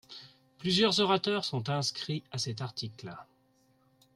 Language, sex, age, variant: French, male, 40-49, Français de métropole